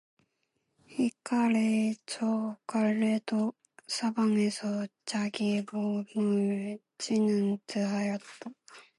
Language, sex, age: Korean, female, 19-29